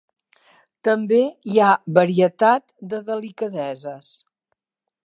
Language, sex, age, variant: Catalan, female, 60-69, Central